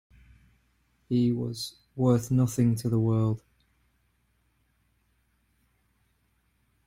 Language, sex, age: English, male, 30-39